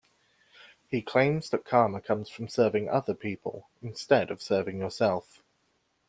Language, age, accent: English, 19-29, England English